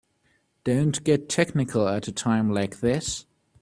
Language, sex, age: English, male, under 19